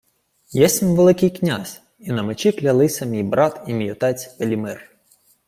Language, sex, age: Ukrainian, male, 19-29